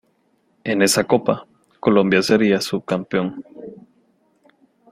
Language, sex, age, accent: Spanish, male, 19-29, América central